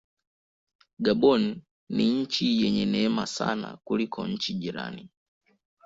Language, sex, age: Swahili, male, 19-29